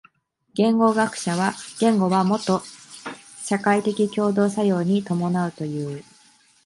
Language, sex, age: Japanese, female, 19-29